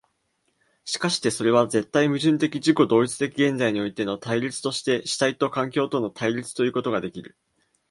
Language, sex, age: Japanese, male, 19-29